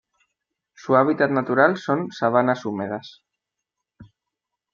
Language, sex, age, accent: Spanish, male, 19-29, España: Norte peninsular (Asturias, Castilla y León, Cantabria, País Vasco, Navarra, Aragón, La Rioja, Guadalajara, Cuenca)